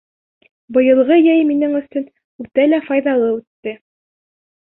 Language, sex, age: Bashkir, female, 19-29